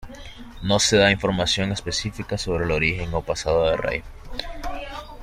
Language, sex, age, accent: Spanish, male, 19-29, México